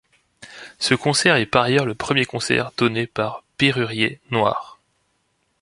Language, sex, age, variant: French, male, 19-29, Français de métropole